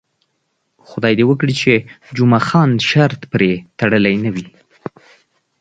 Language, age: Pashto, 19-29